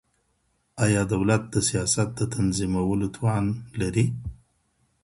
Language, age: Pashto, 40-49